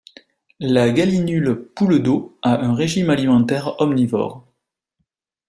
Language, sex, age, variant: French, male, 30-39, Français de métropole